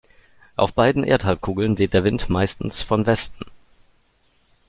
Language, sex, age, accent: German, male, 30-39, Deutschland Deutsch